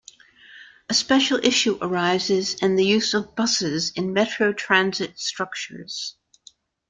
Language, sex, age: English, female, 70-79